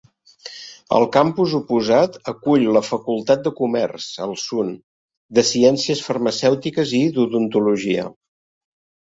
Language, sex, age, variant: Catalan, male, 60-69, Central